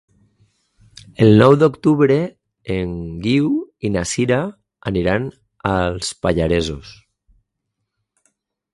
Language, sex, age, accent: Catalan, male, 40-49, valencià